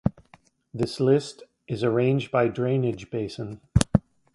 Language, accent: English, United States English